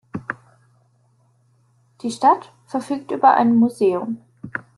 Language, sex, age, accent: German, female, 19-29, Deutschland Deutsch